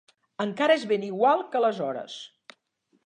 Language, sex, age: Catalan, female, 60-69